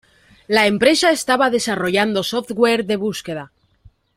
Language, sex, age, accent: Spanish, female, 19-29, España: Centro-Sur peninsular (Madrid, Toledo, Castilla-La Mancha)